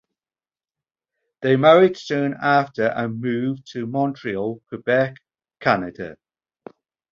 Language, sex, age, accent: English, male, 40-49, England English